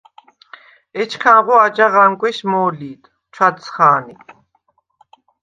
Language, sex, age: Svan, female, 50-59